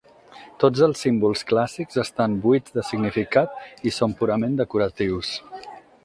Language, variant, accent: Catalan, Central, central